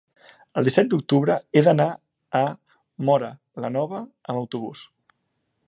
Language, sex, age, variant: Catalan, male, 30-39, Central